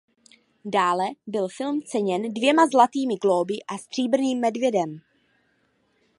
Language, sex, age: Czech, female, 30-39